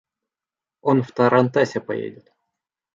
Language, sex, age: Russian, male, 19-29